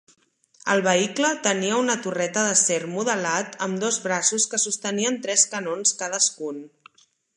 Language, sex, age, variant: Catalan, female, 30-39, Central